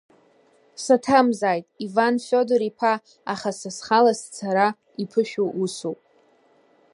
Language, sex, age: Abkhazian, female, under 19